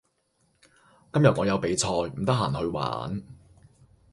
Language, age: Cantonese, 19-29